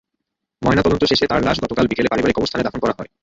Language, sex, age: Bengali, male, 19-29